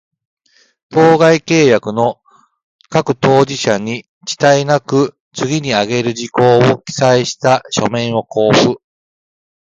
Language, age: Japanese, 50-59